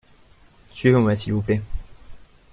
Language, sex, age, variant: French, male, 19-29, Français de métropole